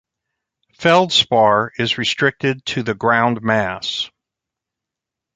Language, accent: English, United States English